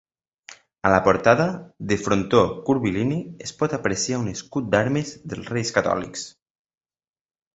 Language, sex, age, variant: Catalan, male, 19-29, Nord-Occidental